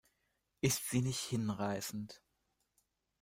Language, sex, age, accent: German, male, under 19, Deutschland Deutsch